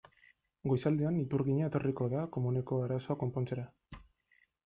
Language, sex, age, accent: Basque, male, 19-29, Erdialdekoa edo Nafarra (Gipuzkoa, Nafarroa)